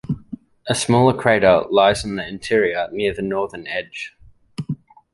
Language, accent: English, Australian English